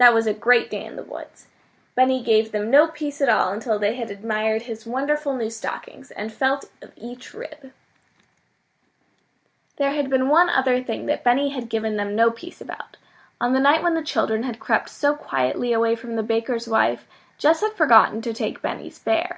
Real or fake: real